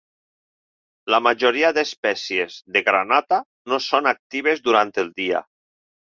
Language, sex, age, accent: Catalan, male, 50-59, valencià